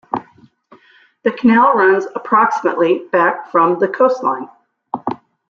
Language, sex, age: English, female, 60-69